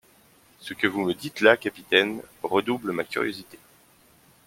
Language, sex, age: French, male, 30-39